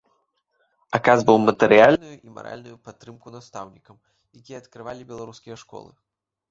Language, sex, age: Belarusian, male, 19-29